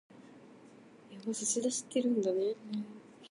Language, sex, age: Japanese, female, 19-29